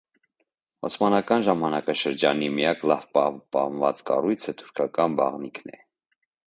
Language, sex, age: Armenian, male, 30-39